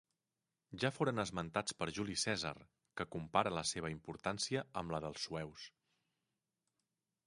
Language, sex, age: Catalan, male, 40-49